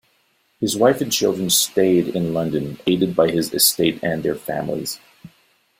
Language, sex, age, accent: English, male, 40-49, Canadian English